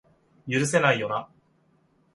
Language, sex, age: Japanese, male, 19-29